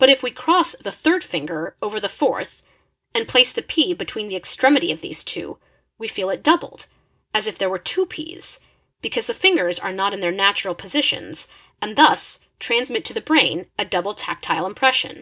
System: none